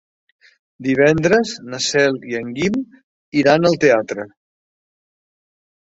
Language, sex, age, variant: Catalan, male, 60-69, Central